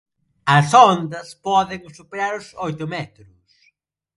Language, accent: Galician, Neofalante